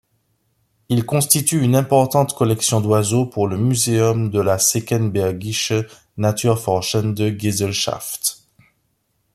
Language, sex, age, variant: French, male, 30-39, Français des départements et régions d'outre-mer